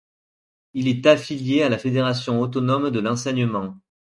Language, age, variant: French, 30-39, Français de métropole